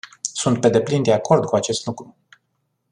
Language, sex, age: Romanian, male, 30-39